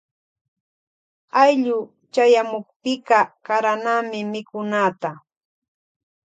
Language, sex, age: Loja Highland Quichua, female, 40-49